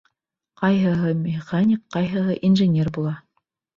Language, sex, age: Bashkir, female, 30-39